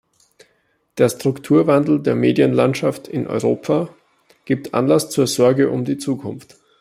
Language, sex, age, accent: German, male, 19-29, Österreichisches Deutsch